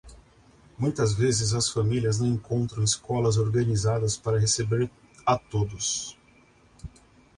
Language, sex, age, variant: Portuguese, male, 40-49, Portuguese (Brasil)